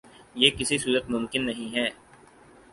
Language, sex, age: Urdu, male, 19-29